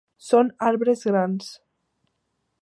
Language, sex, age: Catalan, female, under 19